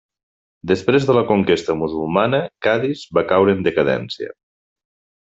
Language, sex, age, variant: Catalan, male, 40-49, Nord-Occidental